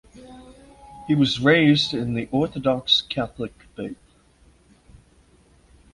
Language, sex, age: English, male, 60-69